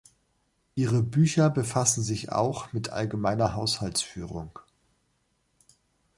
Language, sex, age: German, male, 40-49